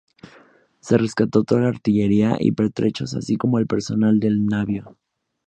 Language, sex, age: Spanish, male, 19-29